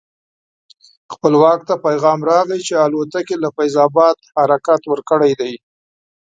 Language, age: Pashto, 40-49